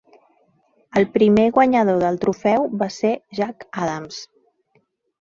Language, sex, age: Catalan, female, 40-49